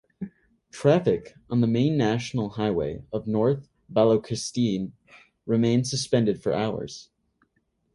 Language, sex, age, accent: English, male, 19-29, United States English